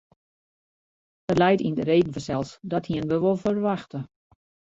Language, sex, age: Western Frisian, female, 50-59